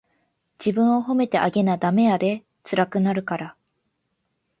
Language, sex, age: Japanese, female, 19-29